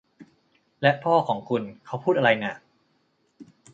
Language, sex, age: Thai, male, 30-39